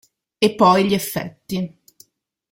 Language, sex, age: Italian, female, 30-39